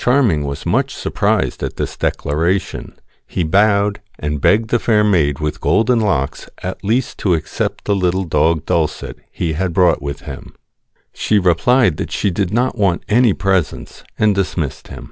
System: none